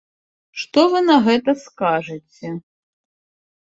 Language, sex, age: Belarusian, female, 40-49